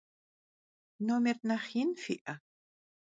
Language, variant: Kabardian, Адыгэбзэ (Къэбэрдей, Кирил, псоми зэдай)